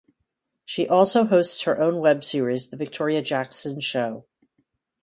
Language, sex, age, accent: English, female, 60-69, United States English